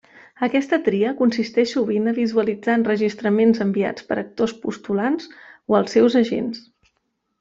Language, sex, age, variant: Catalan, female, 40-49, Central